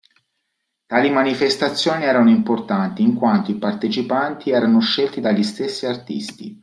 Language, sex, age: Italian, male, 40-49